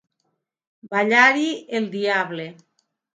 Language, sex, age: Catalan, female, 50-59